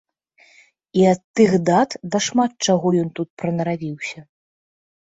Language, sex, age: Belarusian, female, 30-39